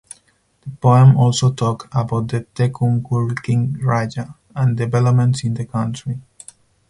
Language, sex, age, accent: English, male, 19-29, United States English; England English